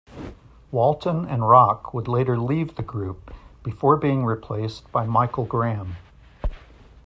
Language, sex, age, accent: English, male, 50-59, United States English